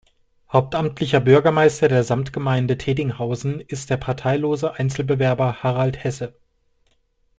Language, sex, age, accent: German, male, 30-39, Deutschland Deutsch